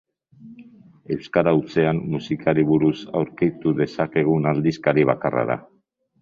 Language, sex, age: Basque, male, 60-69